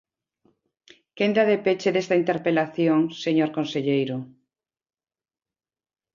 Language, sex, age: Galician, female, 60-69